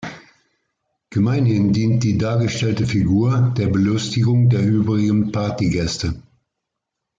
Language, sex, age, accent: German, male, 60-69, Deutschland Deutsch